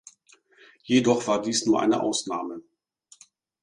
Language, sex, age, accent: German, male, 50-59, Deutschland Deutsch